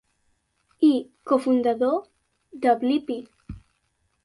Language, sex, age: Catalan, female, under 19